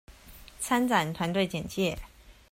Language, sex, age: Chinese, female, 30-39